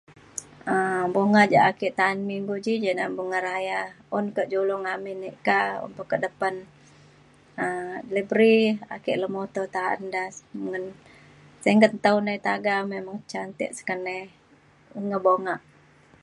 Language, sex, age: Mainstream Kenyah, female, 40-49